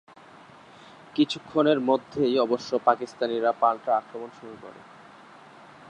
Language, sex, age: Bengali, male, 19-29